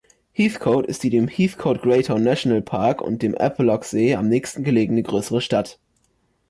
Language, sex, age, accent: German, male, under 19, Deutschland Deutsch